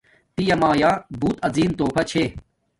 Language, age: Domaaki, 40-49